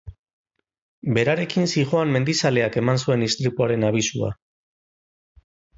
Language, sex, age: Basque, male, 40-49